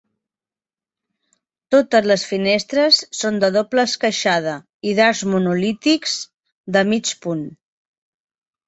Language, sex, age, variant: Catalan, female, 30-39, Septentrional